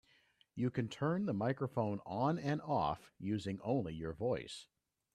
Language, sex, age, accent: English, male, 40-49, Canadian English